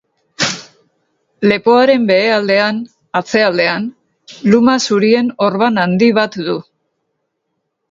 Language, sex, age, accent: Basque, female, 50-59, Mendebalekoa (Araba, Bizkaia, Gipuzkoako mendebaleko herri batzuk)